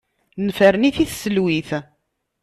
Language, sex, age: Kabyle, female, 30-39